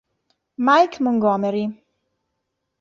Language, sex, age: Italian, female, 30-39